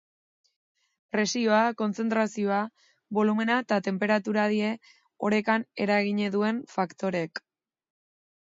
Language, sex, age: Basque, female, 30-39